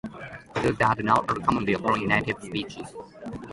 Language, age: English, 19-29